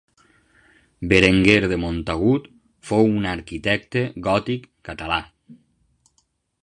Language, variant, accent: Catalan, Alacantí, valencià